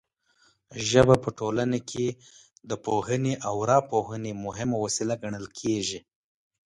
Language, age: Pashto, 19-29